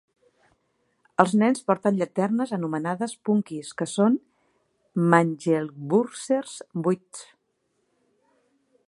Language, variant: Catalan, Central